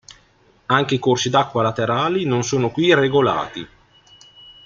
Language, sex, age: Italian, male, 50-59